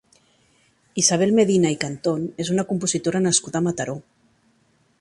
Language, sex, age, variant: Catalan, female, 40-49, Central